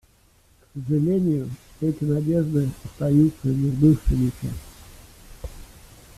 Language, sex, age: Russian, male, 40-49